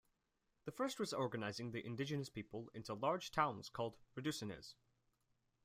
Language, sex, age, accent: English, male, 19-29, England English